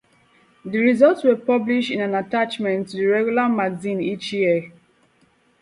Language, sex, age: English, female, 19-29